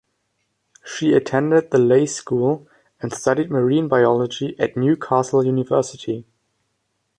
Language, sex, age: English, male, under 19